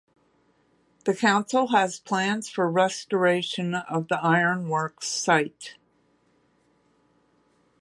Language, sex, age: English, female, 60-69